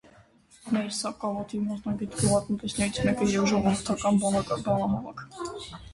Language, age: Armenian, under 19